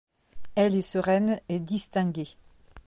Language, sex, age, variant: French, female, 50-59, Français de métropole